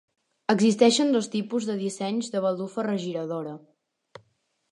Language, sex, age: Catalan, female, under 19